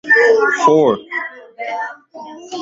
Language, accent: Spanish, Caribe: Cuba, Venezuela, Puerto Rico, República Dominicana, Panamá, Colombia caribeña, México caribeño, Costa del golfo de México